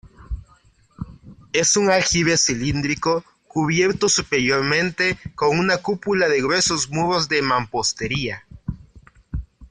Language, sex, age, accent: Spanish, male, 19-29, América central